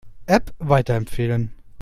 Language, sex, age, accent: German, male, 30-39, Deutschland Deutsch